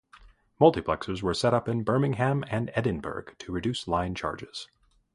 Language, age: English, 30-39